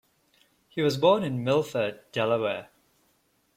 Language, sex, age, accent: English, male, 30-39, Singaporean English